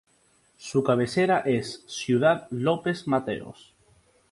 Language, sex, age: Spanish, male, 19-29